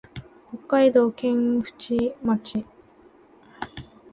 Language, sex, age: Japanese, female, 19-29